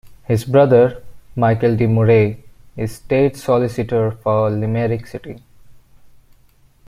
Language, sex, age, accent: English, male, 19-29, India and South Asia (India, Pakistan, Sri Lanka)